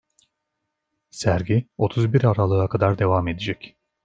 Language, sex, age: Turkish, male, 30-39